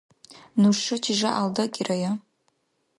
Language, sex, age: Dargwa, female, 19-29